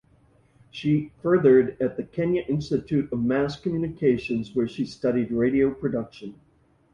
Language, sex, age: English, male, 60-69